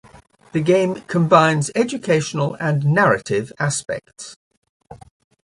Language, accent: English, England English